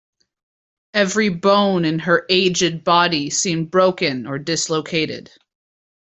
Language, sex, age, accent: English, female, 19-29, Canadian English